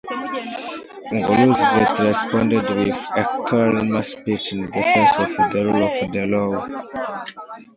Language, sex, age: English, male, 19-29